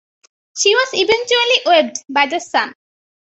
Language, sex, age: English, female, under 19